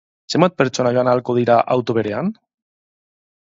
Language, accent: Basque, Mendebalekoa (Araba, Bizkaia, Gipuzkoako mendebaleko herri batzuk)